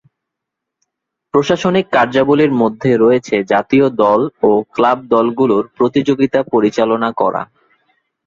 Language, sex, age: Bengali, male, 19-29